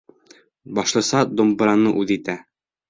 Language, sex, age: Bashkir, male, under 19